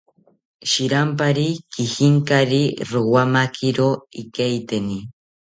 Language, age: South Ucayali Ashéninka, under 19